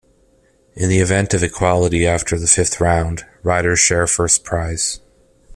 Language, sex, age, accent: English, male, 30-39, Canadian English